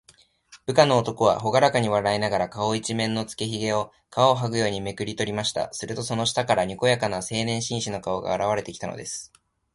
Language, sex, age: Japanese, male, 19-29